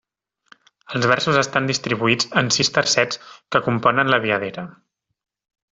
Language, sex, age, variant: Catalan, male, 30-39, Central